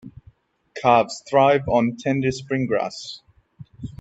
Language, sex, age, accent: English, male, 19-29, Australian English